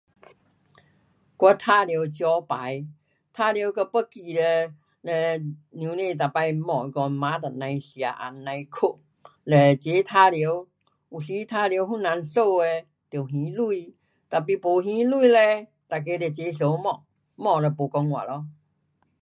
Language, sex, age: Pu-Xian Chinese, female, 70-79